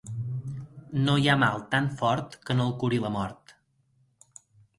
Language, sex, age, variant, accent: Catalan, male, 19-29, Balear, mallorquí